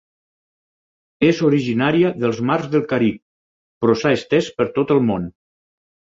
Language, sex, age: Catalan, male, 50-59